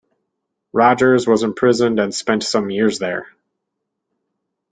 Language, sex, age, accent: English, male, 30-39, United States English